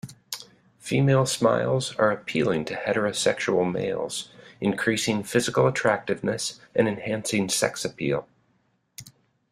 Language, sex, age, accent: English, male, 50-59, United States English